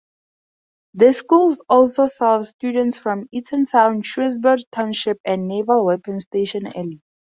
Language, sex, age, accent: English, female, under 19, Southern African (South Africa, Zimbabwe, Namibia)